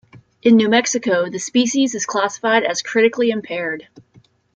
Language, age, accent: English, 30-39, United States English